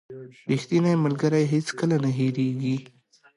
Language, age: Pashto, 19-29